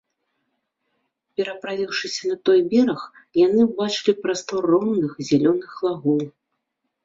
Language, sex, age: Belarusian, female, 40-49